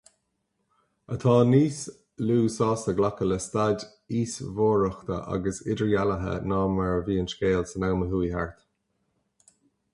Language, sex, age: Irish, male, 40-49